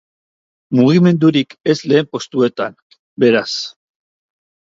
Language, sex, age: Basque, male, 40-49